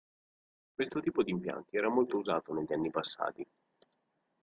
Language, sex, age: Italian, male, 19-29